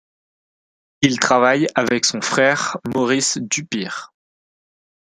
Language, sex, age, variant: French, male, under 19, Français de métropole